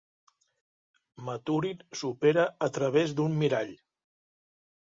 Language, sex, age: Catalan, male, 60-69